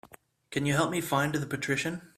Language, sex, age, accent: English, male, 19-29, United States English